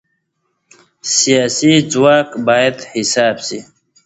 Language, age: Pashto, 19-29